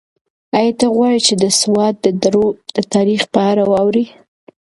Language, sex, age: Pashto, female, 19-29